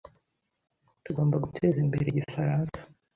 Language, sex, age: Kinyarwanda, male, under 19